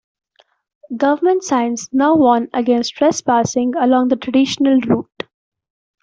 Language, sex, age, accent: English, female, 19-29, India and South Asia (India, Pakistan, Sri Lanka)